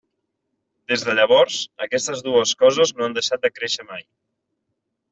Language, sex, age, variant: Catalan, male, 19-29, Central